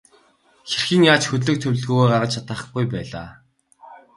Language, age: Mongolian, 19-29